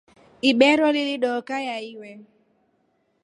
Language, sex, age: Rombo, female, 19-29